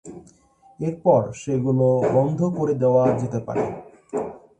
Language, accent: Bengali, প্রমিত